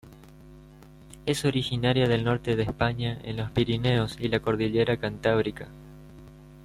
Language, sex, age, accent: Spanish, male, under 19, Rioplatense: Argentina, Uruguay, este de Bolivia, Paraguay